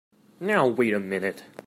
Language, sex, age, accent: English, male, 19-29, United States English